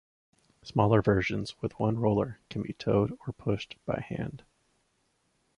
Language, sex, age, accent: English, male, 19-29, United States English